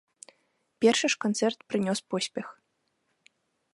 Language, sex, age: Belarusian, female, 19-29